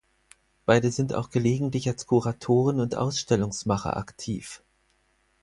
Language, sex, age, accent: German, male, 40-49, Deutschland Deutsch